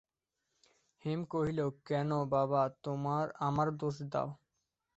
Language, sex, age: Bengali, male, 19-29